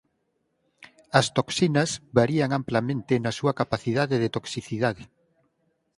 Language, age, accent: Galician, 50-59, Normativo (estándar)